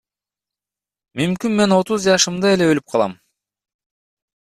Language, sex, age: Kyrgyz, male, 30-39